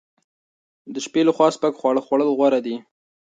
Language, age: Pashto, 19-29